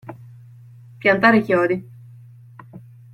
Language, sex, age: Italian, female, 19-29